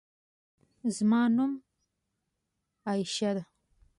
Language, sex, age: Pashto, female, 19-29